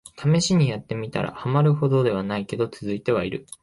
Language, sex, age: Japanese, male, 19-29